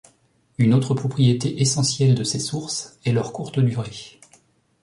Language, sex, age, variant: French, male, 40-49, Français de métropole